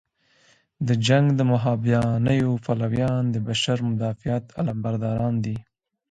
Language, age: Pashto, 19-29